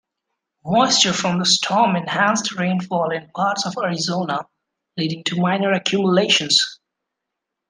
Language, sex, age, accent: English, male, 19-29, India and South Asia (India, Pakistan, Sri Lanka)